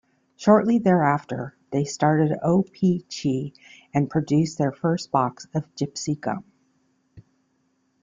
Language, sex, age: English, female, 50-59